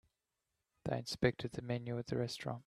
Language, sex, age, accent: English, male, 30-39, Australian English